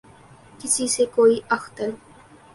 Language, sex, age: Urdu, female, 19-29